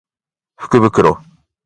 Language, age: Japanese, 30-39